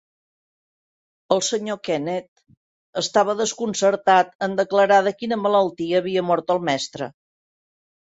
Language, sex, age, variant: Catalan, female, 60-69, Central